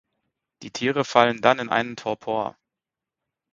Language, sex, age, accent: German, male, 30-39, Deutschland Deutsch